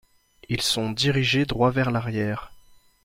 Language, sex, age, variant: French, male, 19-29, Français de métropole